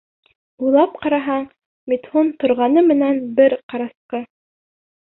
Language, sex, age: Bashkir, female, 19-29